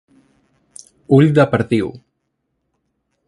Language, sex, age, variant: Catalan, male, 19-29, Central